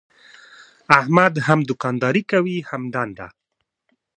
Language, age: Pashto, 19-29